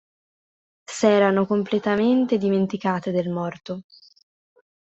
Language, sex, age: Italian, female, 19-29